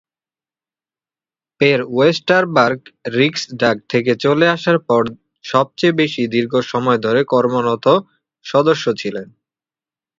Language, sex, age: Bengali, male, 19-29